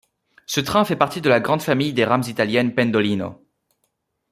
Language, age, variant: French, 19-29, Français de métropole